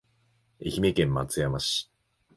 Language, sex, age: Japanese, male, 19-29